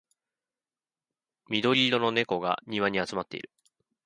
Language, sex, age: Japanese, male, 19-29